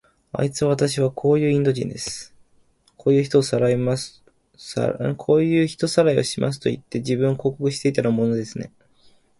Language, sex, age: Japanese, male, 19-29